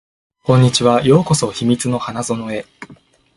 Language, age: Japanese, 19-29